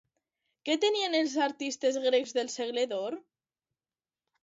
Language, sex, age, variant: Catalan, female, under 19, Alacantí